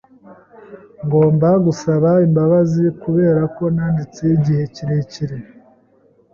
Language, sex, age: Kinyarwanda, male, 19-29